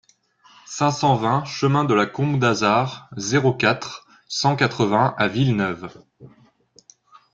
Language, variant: French, Français de métropole